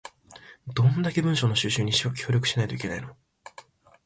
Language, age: Japanese, 19-29